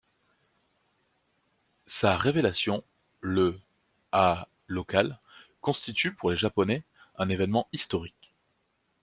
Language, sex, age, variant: French, male, 19-29, Français de métropole